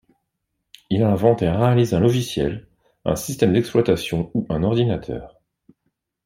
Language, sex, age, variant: French, male, 40-49, Français de métropole